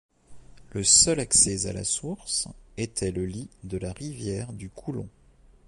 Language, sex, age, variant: French, male, 40-49, Français de métropole